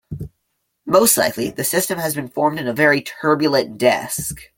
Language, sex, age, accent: English, male, under 19, Canadian English